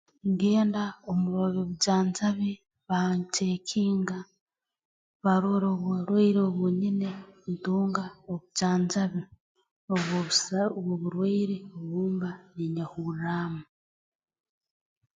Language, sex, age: Tooro, female, 19-29